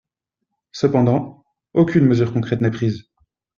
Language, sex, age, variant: French, male, 30-39, Français de métropole